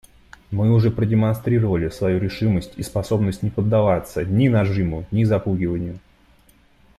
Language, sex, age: Russian, male, 19-29